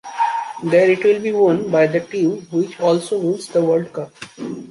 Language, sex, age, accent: English, male, 19-29, India and South Asia (India, Pakistan, Sri Lanka)